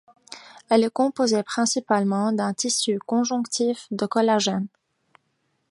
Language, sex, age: French, female, 19-29